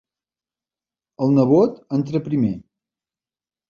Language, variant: Catalan, Balear